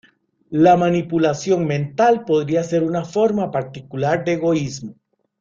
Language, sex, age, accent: Spanish, male, 50-59, América central